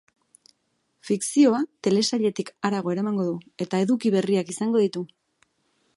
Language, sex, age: Basque, female, 40-49